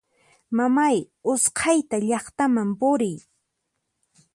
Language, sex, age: Puno Quechua, female, 19-29